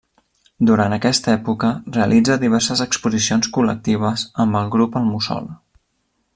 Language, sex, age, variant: Catalan, male, 30-39, Central